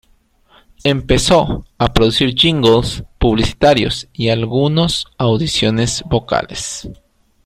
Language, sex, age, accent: Spanish, male, 40-49, Andino-Pacífico: Colombia, Perú, Ecuador, oeste de Bolivia y Venezuela andina